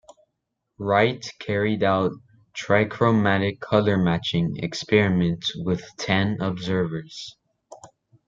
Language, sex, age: English, male, under 19